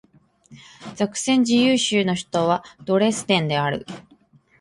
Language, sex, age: Japanese, female, 19-29